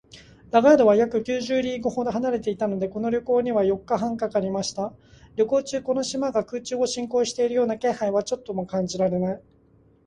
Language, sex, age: Japanese, male, 30-39